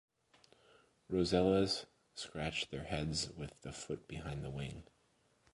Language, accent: English, United States English